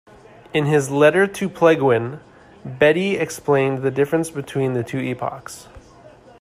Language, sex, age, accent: English, male, 30-39, Canadian English